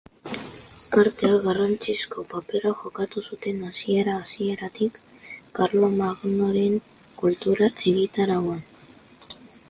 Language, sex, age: Basque, male, under 19